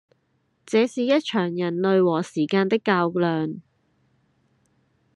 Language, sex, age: Cantonese, female, 19-29